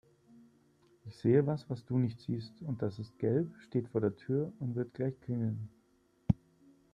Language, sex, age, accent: German, male, 30-39, Deutschland Deutsch